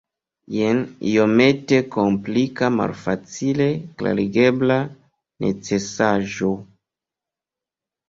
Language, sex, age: Esperanto, male, 30-39